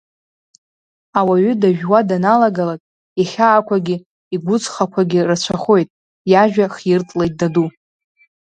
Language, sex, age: Abkhazian, female, under 19